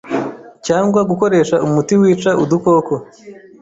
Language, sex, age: Kinyarwanda, male, 30-39